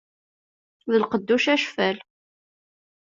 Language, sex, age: Kabyle, female, 19-29